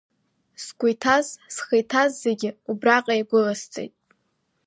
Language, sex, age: Abkhazian, female, under 19